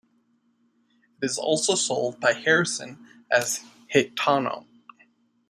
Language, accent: English, United States English